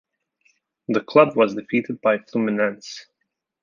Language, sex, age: English, male, 19-29